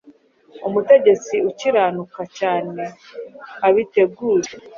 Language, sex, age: Kinyarwanda, female, 30-39